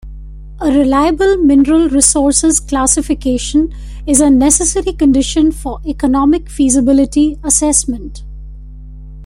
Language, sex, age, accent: English, female, 50-59, India and South Asia (India, Pakistan, Sri Lanka)